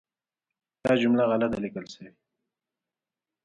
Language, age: Pashto, 19-29